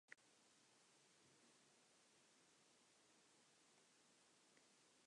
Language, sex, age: English, male, under 19